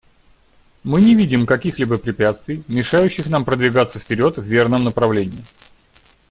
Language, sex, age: Russian, male, 30-39